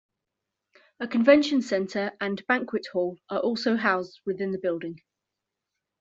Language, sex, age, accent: English, female, 40-49, England English